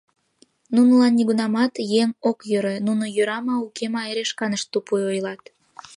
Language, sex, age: Mari, female, under 19